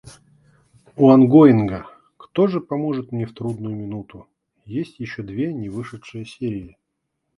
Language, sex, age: Russian, male, 40-49